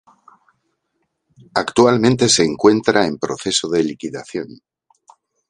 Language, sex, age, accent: Spanish, male, 50-59, España: Centro-Sur peninsular (Madrid, Toledo, Castilla-La Mancha)